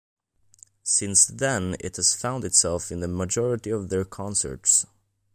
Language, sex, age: English, male, under 19